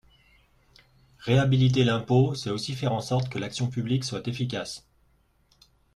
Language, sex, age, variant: French, male, 40-49, Français de métropole